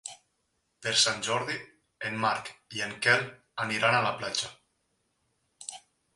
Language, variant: Catalan, Nord-Occidental